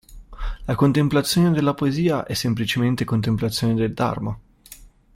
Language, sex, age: Italian, male, 19-29